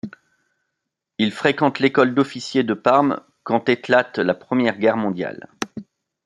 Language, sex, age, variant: French, male, 30-39, Français de métropole